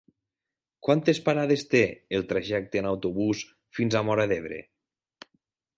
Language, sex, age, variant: Catalan, male, 30-39, Nord-Occidental